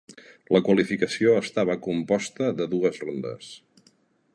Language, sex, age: Catalan, male, 40-49